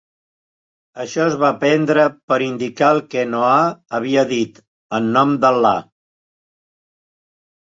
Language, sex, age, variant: Catalan, male, 70-79, Central